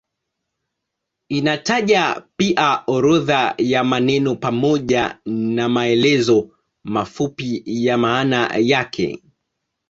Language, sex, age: Swahili, male, 19-29